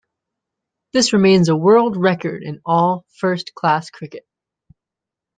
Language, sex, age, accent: English, male, 19-29, United States English